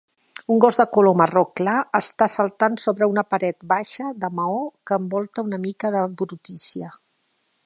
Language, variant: Catalan, Septentrional